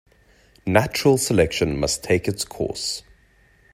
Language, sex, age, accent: English, male, 30-39, Southern African (South Africa, Zimbabwe, Namibia)